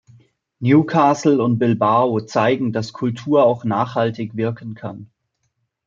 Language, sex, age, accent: German, male, 19-29, Deutschland Deutsch